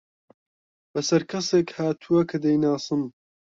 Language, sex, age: Central Kurdish, male, 19-29